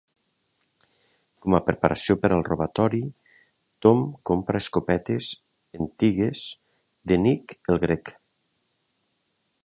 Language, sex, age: Catalan, male, 40-49